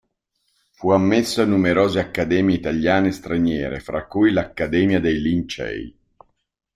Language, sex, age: Italian, male, 50-59